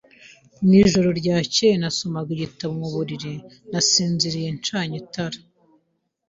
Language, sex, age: Kinyarwanda, female, 19-29